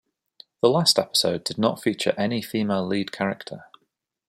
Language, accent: English, England English